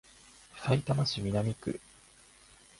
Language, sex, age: Japanese, male, 30-39